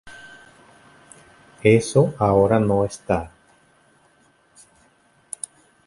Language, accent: Spanish, Caribe: Cuba, Venezuela, Puerto Rico, República Dominicana, Panamá, Colombia caribeña, México caribeño, Costa del golfo de México